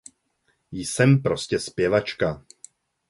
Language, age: Czech, 30-39